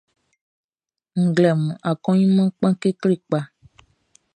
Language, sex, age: Baoulé, female, 19-29